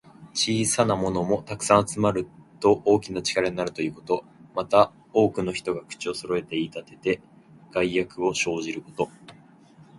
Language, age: Japanese, under 19